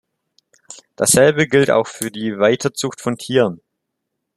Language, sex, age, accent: German, male, under 19, Deutschland Deutsch